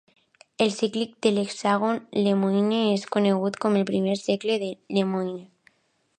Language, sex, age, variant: Catalan, female, under 19, Alacantí